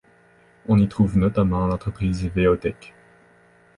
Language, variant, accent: French, Français d'Amérique du Nord, Français du Canada